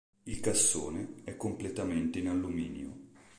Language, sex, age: Italian, male, 30-39